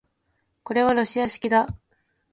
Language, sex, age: Japanese, female, 19-29